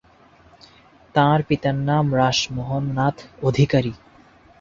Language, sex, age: Bengali, male, 19-29